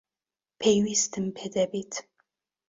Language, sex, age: Central Kurdish, female, 30-39